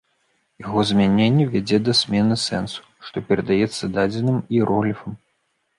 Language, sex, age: Belarusian, male, 30-39